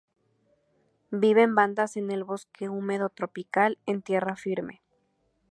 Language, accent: Spanish, México